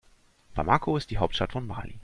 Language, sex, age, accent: German, male, 30-39, Deutschland Deutsch